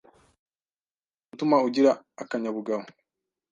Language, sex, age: Kinyarwanda, male, 19-29